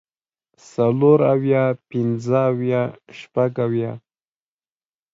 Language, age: Pashto, 19-29